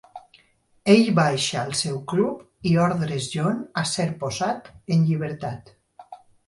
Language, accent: Catalan, valencià